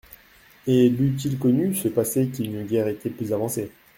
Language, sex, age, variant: French, male, 19-29, Français de métropole